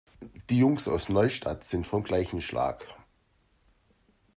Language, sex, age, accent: German, male, 50-59, Deutschland Deutsch